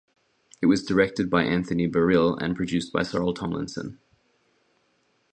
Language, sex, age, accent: English, male, 19-29, Australian English